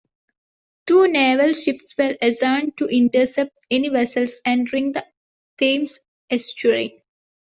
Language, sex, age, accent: English, female, 19-29, India and South Asia (India, Pakistan, Sri Lanka)